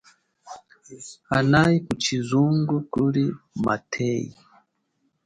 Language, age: Chokwe, 30-39